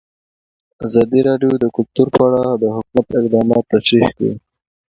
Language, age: Pashto, 19-29